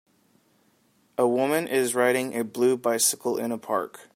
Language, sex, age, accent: English, male, 19-29, United States English